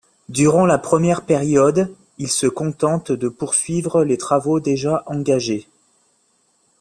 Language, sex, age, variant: French, male, 40-49, Français de métropole